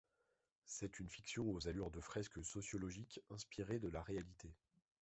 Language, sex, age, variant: French, male, 30-39, Français de métropole